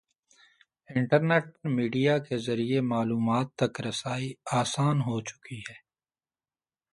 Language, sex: Urdu, male